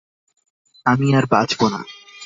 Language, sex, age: Bengali, male, 19-29